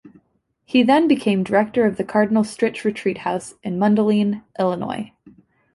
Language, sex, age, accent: English, female, 19-29, Canadian English